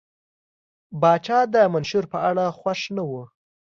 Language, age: Pashto, 19-29